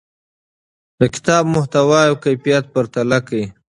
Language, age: Pashto, 30-39